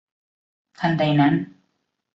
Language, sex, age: Thai, male, 30-39